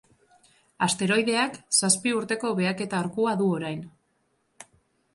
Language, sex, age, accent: Basque, female, 30-39, Mendebalekoa (Araba, Bizkaia, Gipuzkoako mendebaleko herri batzuk)